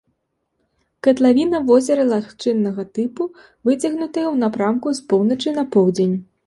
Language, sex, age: Belarusian, female, 19-29